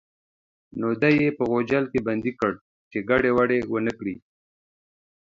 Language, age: Pashto, 30-39